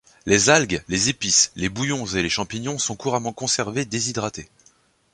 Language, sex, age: French, male, 30-39